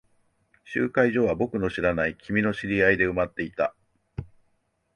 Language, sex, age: Japanese, male, 50-59